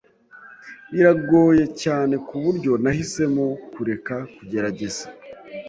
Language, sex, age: Kinyarwanda, male, 19-29